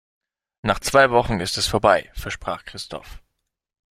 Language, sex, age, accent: German, male, 19-29, Deutschland Deutsch